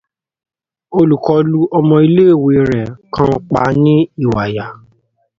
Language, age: Yoruba, 19-29